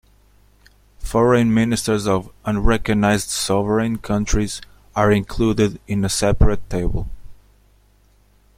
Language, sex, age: English, male, 30-39